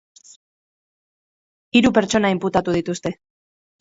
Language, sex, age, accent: Basque, female, 30-39, Mendebalekoa (Araba, Bizkaia, Gipuzkoako mendebaleko herri batzuk)